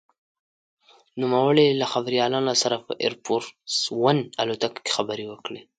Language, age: Pashto, under 19